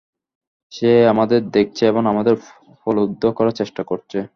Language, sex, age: Bengali, male, 19-29